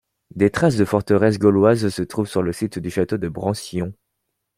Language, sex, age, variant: French, male, 19-29, Français de métropole